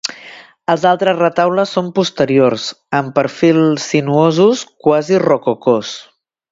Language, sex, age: Catalan, female, 50-59